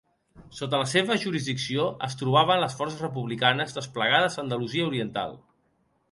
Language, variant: Catalan, Central